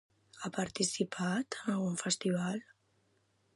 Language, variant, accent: Catalan, Central, central